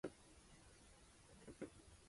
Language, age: Chinese, 30-39